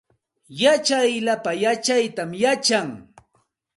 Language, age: Santa Ana de Tusi Pasco Quechua, 40-49